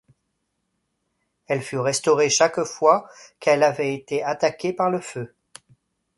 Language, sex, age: French, male, 40-49